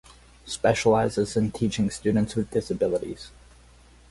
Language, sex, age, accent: English, male, 30-39, United States English